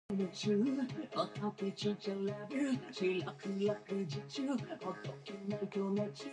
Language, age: English, under 19